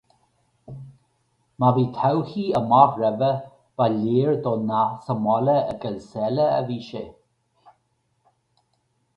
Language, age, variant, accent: Irish, 50-59, Gaeilge Uladh, Cainteoir dúchais, Gaeltacht